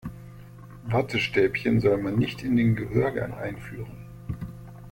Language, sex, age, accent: German, male, 40-49, Deutschland Deutsch